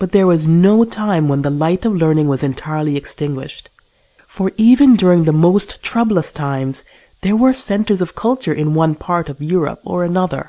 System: none